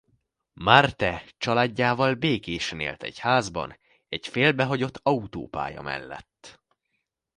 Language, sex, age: Hungarian, male, under 19